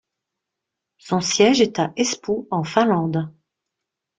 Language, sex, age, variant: French, female, 50-59, Français de métropole